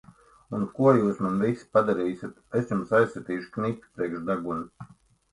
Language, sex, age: Latvian, male, 40-49